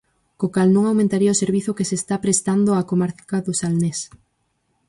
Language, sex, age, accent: Galician, female, 19-29, Oriental (común en zona oriental)